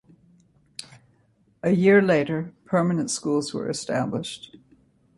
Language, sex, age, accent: English, female, 70-79, United States English